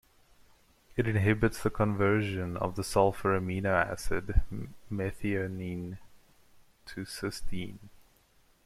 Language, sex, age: English, male, 19-29